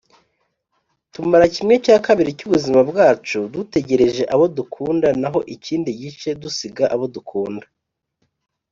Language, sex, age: Kinyarwanda, male, 30-39